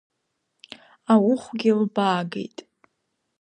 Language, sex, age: Abkhazian, female, under 19